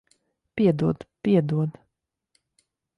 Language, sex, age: Latvian, female, 30-39